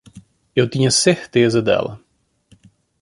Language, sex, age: Portuguese, male, 40-49